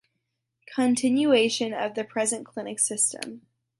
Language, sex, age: English, female, under 19